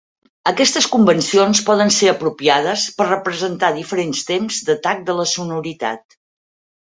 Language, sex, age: Catalan, female, 50-59